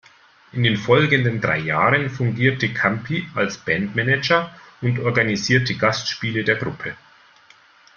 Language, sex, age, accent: German, male, 40-49, Deutschland Deutsch